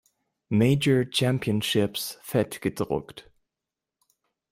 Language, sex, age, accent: German, male, 19-29, Deutschland Deutsch